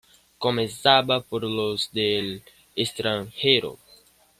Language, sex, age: Spanish, male, under 19